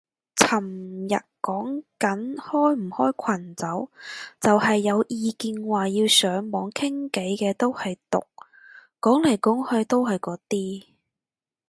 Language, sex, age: Cantonese, female, 19-29